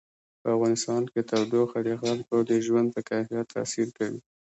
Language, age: Pashto, 19-29